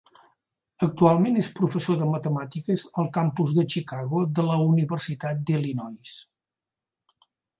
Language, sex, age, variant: Catalan, male, 60-69, Central